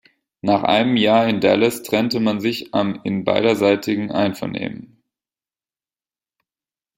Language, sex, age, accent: German, male, 19-29, Deutschland Deutsch